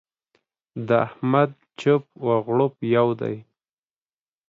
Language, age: Pashto, 19-29